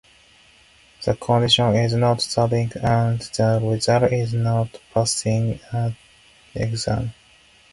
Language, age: English, 19-29